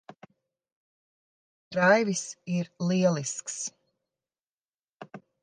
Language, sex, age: Latvian, female, 40-49